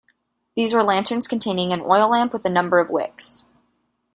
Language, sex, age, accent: English, female, 19-29, United States English